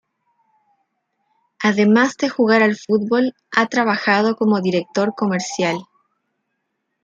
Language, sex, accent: Spanish, female, Andino-Pacífico: Colombia, Perú, Ecuador, oeste de Bolivia y Venezuela andina